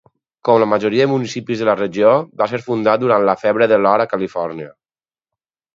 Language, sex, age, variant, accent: Catalan, male, 30-39, Valencià meridional, valencià